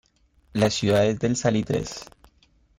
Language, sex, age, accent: Spanish, male, under 19, Andino-Pacífico: Colombia, Perú, Ecuador, oeste de Bolivia y Venezuela andina